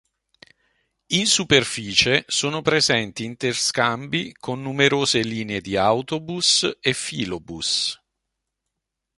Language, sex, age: Italian, male, 40-49